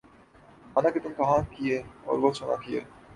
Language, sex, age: Urdu, male, 19-29